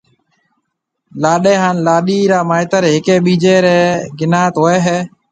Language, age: Marwari (Pakistan), 40-49